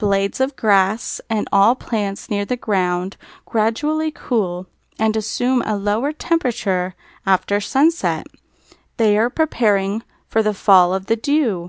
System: none